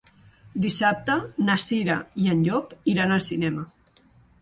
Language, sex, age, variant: Catalan, female, 40-49, Central